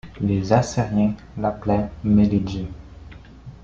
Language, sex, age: French, male, 19-29